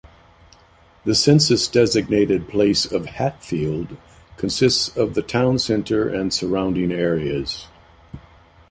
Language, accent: English, United States English